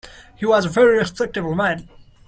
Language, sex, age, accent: English, male, 19-29, India and South Asia (India, Pakistan, Sri Lanka)